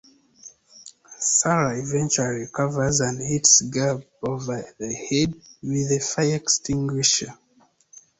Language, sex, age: English, male, 19-29